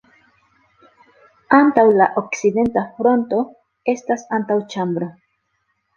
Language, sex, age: Esperanto, female, 40-49